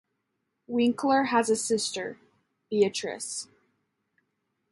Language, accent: English, United States English